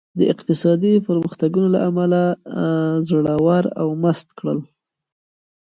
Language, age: Pashto, 19-29